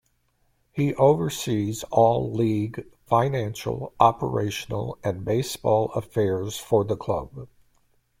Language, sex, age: English, male, 70-79